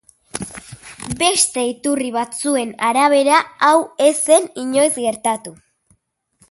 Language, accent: Basque, Erdialdekoa edo Nafarra (Gipuzkoa, Nafarroa)